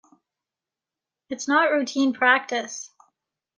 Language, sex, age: English, female, 30-39